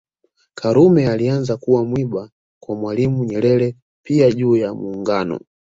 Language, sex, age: Swahili, male, 19-29